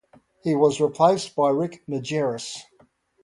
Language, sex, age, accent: English, male, 60-69, Australian English